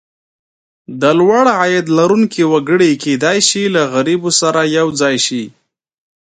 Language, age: Pashto, 19-29